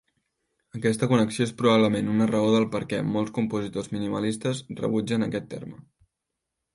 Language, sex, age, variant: Catalan, male, 19-29, Central